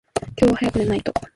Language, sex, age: Japanese, female, 19-29